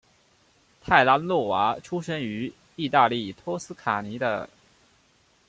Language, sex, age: Chinese, male, 19-29